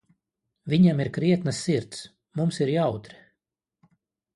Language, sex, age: Latvian, male, 40-49